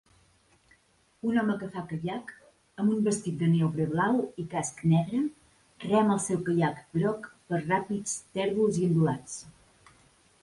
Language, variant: Catalan, Central